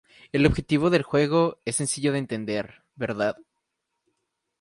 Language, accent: Spanish, México